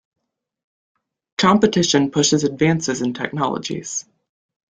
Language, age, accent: English, 19-29, United States English